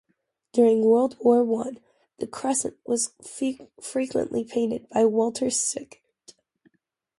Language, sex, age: English, female, under 19